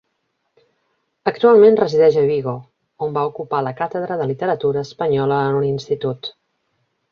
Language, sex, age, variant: Catalan, female, 40-49, Central